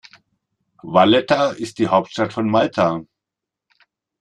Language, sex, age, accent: German, male, 50-59, Deutschland Deutsch